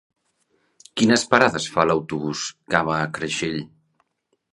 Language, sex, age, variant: Catalan, male, 40-49, Central